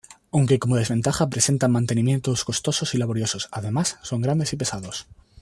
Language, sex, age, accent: Spanish, male, 19-29, España: Centro-Sur peninsular (Madrid, Toledo, Castilla-La Mancha)